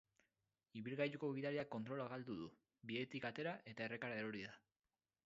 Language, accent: Basque, Mendebalekoa (Araba, Bizkaia, Gipuzkoako mendebaleko herri batzuk)